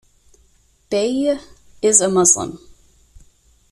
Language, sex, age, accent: English, female, 19-29, United States English